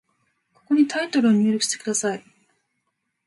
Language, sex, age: Japanese, female, 19-29